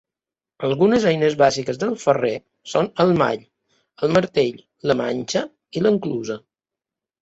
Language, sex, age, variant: Catalan, male, 50-59, Balear